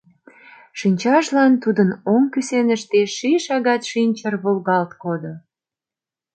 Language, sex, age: Mari, female, 30-39